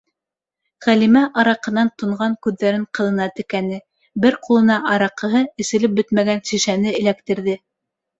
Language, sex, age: Bashkir, female, 19-29